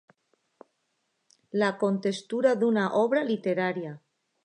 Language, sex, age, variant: Catalan, female, under 19, Alacantí